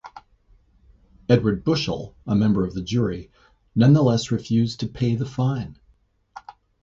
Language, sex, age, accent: English, male, 50-59, Canadian English